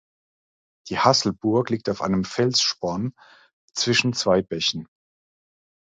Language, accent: German, Deutschland Deutsch